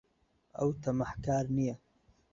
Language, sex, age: Central Kurdish, male, 19-29